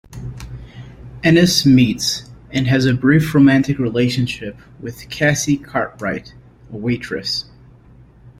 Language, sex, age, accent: English, male, 19-29, United States English